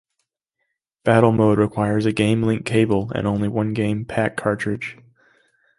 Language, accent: English, United States English